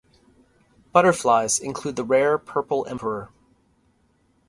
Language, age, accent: English, 50-59, United States English